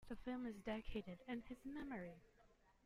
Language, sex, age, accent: English, female, 19-29, United States English